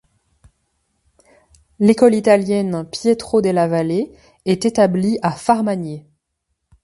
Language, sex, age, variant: French, female, 40-49, Français de métropole